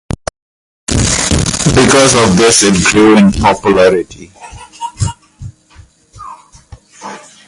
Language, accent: English, India and South Asia (India, Pakistan, Sri Lanka)